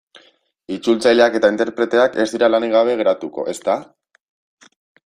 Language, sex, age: Basque, male, 19-29